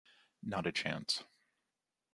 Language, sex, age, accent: English, male, 40-49, United States English